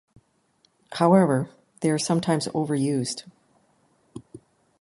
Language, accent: English, Canadian English